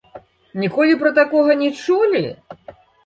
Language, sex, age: Belarusian, female, 60-69